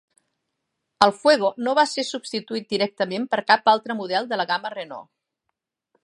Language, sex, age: Catalan, female, 50-59